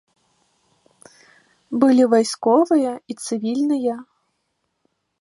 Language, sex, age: Belarusian, female, 19-29